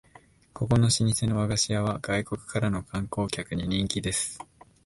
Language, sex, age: Japanese, male, 19-29